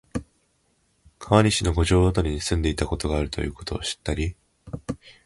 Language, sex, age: Japanese, male, 19-29